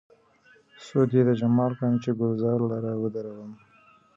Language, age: Pashto, 19-29